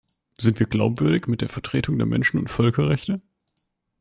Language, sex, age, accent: German, male, 19-29, Deutschland Deutsch